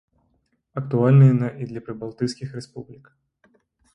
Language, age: Belarusian, 19-29